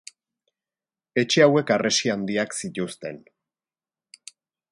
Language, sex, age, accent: Basque, male, 50-59, Erdialdekoa edo Nafarra (Gipuzkoa, Nafarroa)